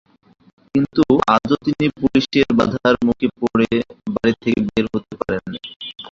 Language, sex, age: Bengali, male, 19-29